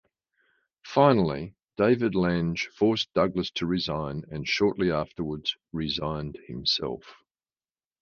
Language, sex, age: English, male, 60-69